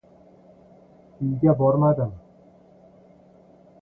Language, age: Uzbek, 40-49